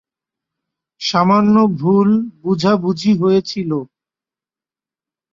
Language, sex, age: Bengali, male, 30-39